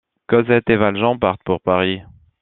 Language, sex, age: French, male, 30-39